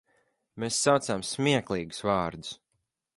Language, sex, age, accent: Latvian, male, 19-29, Riga